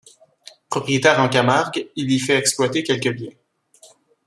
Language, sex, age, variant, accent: French, male, 19-29, Français d'Amérique du Nord, Français du Canada